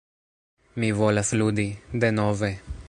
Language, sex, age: Esperanto, male, 30-39